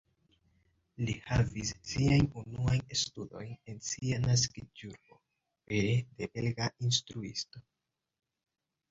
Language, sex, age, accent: Esperanto, male, 19-29, Internacia